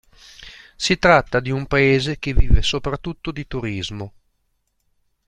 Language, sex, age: Italian, male, 40-49